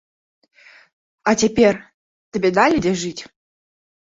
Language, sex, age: Belarusian, female, 19-29